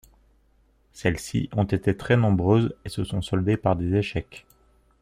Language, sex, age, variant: French, male, 40-49, Français de métropole